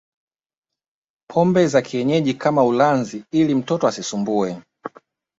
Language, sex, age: Swahili, male, 19-29